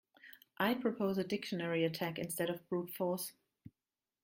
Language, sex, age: English, female, 40-49